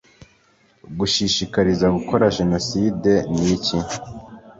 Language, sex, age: Kinyarwanda, male, 19-29